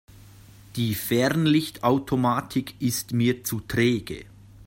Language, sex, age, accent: German, male, 30-39, Schweizerdeutsch